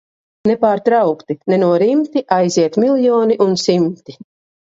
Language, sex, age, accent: Latvian, female, 40-49, Riga